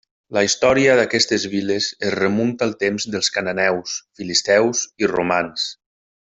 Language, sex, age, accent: Catalan, male, 30-39, valencià